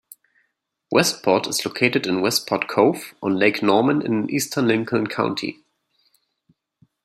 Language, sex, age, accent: English, male, 19-29, United States English